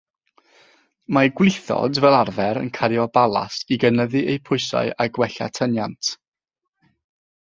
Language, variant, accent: Welsh, South-Eastern Welsh, Y Deyrnas Unedig Cymraeg